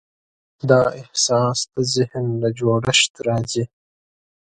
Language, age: Pashto, 19-29